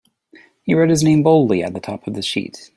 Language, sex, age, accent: English, male, 30-39, United States English